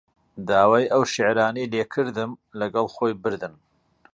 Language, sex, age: Central Kurdish, male, 40-49